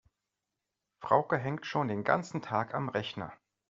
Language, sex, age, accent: German, male, 40-49, Deutschland Deutsch